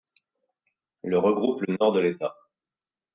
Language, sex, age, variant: French, male, 30-39, Français de métropole